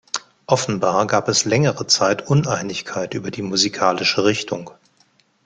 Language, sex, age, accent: German, male, 50-59, Deutschland Deutsch